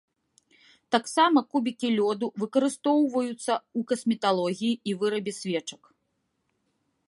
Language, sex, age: Belarusian, female, 30-39